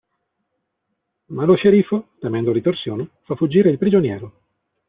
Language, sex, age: Italian, male, 40-49